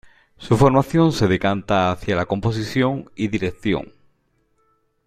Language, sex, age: Spanish, male, 40-49